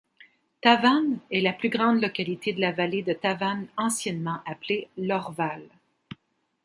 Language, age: French, 50-59